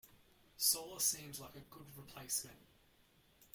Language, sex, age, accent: English, male, 40-49, Australian English